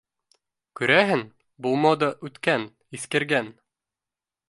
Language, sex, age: Bashkir, male, 19-29